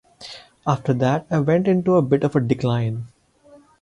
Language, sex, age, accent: English, male, 19-29, India and South Asia (India, Pakistan, Sri Lanka)